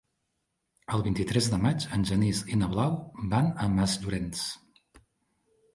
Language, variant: Catalan, Central